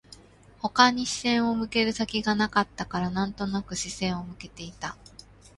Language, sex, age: Japanese, female, 30-39